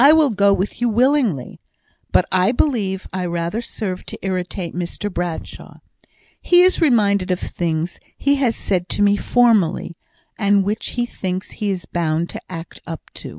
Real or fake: real